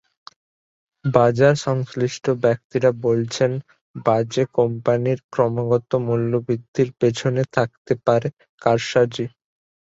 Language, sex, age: Bengali, male, 19-29